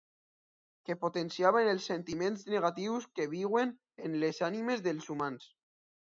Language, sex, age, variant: Catalan, male, under 19, Alacantí